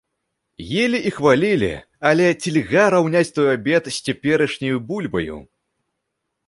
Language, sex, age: Belarusian, male, 19-29